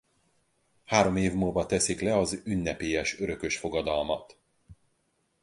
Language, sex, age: Hungarian, male, 40-49